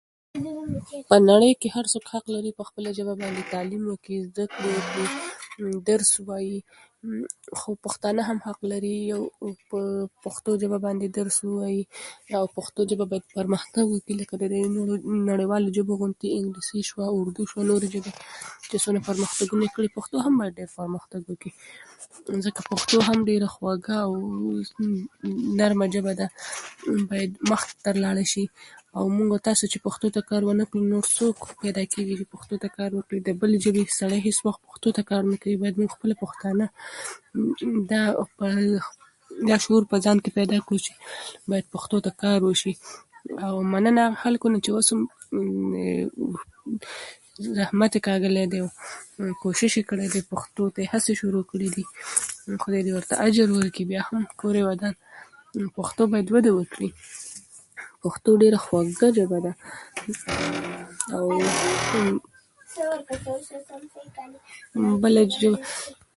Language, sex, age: Pashto, female, 19-29